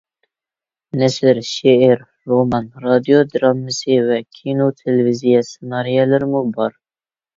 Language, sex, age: Uyghur, male, 19-29